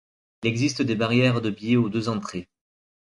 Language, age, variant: French, 30-39, Français de métropole